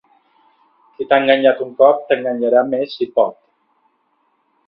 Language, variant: Catalan, Central